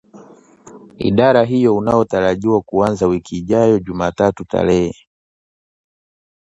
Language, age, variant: Swahili, 19-29, Kiswahili cha Bara ya Tanzania